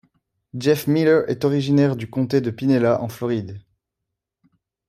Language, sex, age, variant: French, male, 30-39, Français de métropole